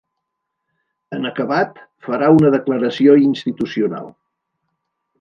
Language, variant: Catalan, Septentrional